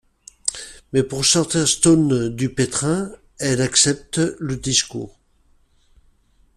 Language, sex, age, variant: French, male, 50-59, Français de métropole